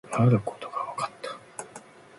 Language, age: Japanese, 50-59